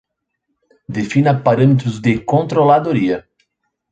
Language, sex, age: Portuguese, male, 30-39